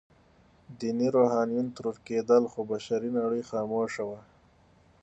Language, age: Pashto, 19-29